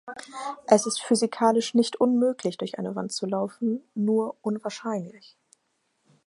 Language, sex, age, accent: German, female, 19-29, Deutschland Deutsch